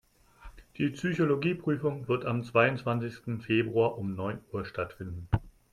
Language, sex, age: German, male, 30-39